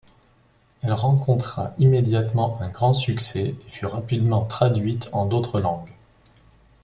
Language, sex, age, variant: French, male, 19-29, Français de métropole